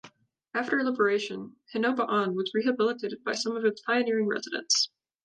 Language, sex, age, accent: English, female, under 19, United States English